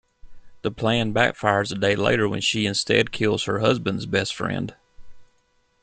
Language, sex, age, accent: English, male, 40-49, United States English